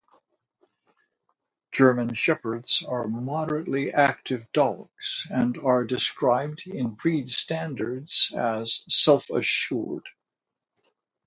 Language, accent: English, United States English